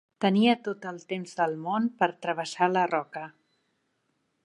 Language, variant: Catalan, Central